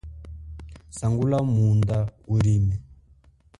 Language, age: Chokwe, 19-29